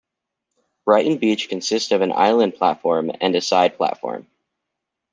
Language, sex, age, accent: English, male, 19-29, United States English